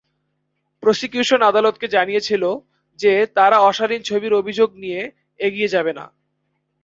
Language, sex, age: Bengali, male, 19-29